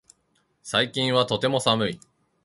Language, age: Japanese, 30-39